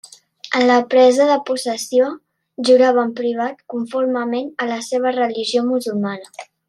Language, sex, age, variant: Catalan, female, under 19, Central